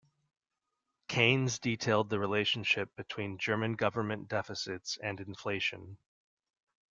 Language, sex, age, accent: English, male, 30-39, United States English